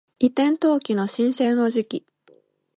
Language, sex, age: Japanese, female, 19-29